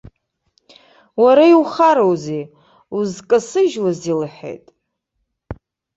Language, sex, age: Abkhazian, female, 30-39